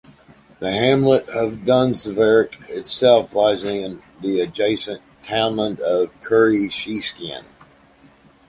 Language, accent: English, United States English